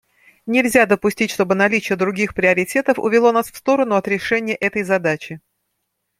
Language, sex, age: Russian, female, 50-59